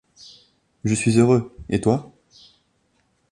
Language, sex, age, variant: French, male, under 19, Français de métropole